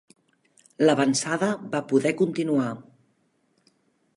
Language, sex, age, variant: Catalan, female, 50-59, Central